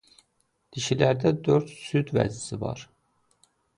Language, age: Azerbaijani, 30-39